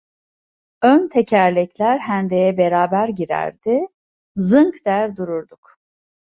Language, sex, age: Turkish, female, 50-59